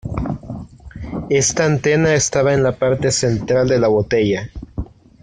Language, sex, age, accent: Spanish, male, 19-29, América central